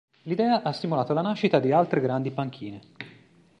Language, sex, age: Italian, male, 40-49